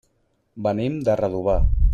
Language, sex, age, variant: Catalan, male, 40-49, Central